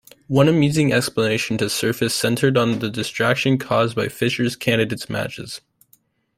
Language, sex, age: English, male, under 19